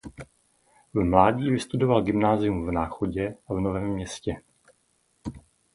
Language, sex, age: Czech, male, 50-59